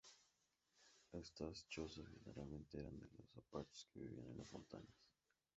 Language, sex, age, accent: Spanish, male, 19-29, México